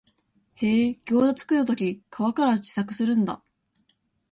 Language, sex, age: Japanese, female, under 19